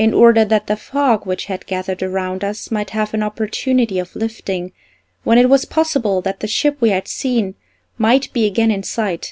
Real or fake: real